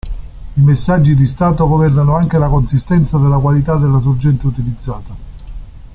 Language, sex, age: Italian, male, 60-69